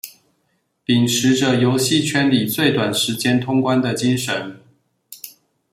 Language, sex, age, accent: Chinese, male, 30-39, 出生地：彰化縣